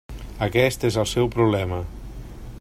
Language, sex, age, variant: Catalan, male, 50-59, Central